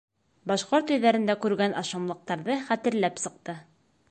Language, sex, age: Bashkir, female, 19-29